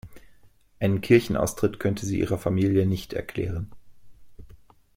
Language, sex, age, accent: German, male, 30-39, Deutschland Deutsch